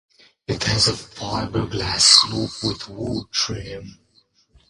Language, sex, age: English, male, 40-49